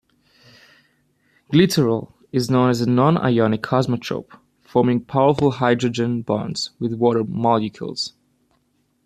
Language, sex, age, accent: English, male, 19-29, United States English